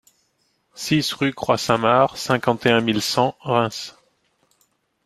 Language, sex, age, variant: French, male, 40-49, Français de métropole